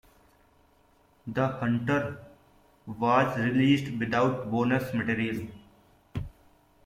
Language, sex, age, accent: English, male, 19-29, India and South Asia (India, Pakistan, Sri Lanka)